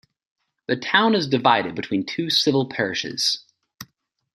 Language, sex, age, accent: English, male, 19-29, United States English